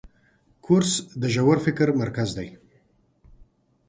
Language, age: Pashto, 30-39